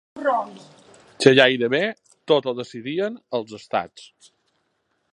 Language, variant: Catalan, Balear